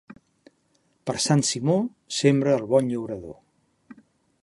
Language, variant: Catalan, Central